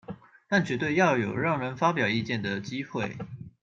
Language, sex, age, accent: Chinese, male, 19-29, 出生地：高雄市